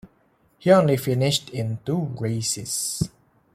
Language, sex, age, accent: English, male, 19-29, United States English